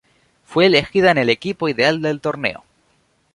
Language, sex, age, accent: Spanish, male, 19-29, España: Islas Canarias